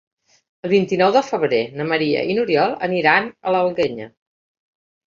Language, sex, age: Catalan, female, 60-69